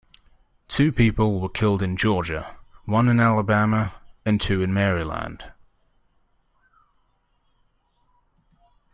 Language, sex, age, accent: English, male, 19-29, England English